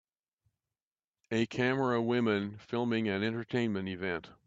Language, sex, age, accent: English, male, 70-79, United States English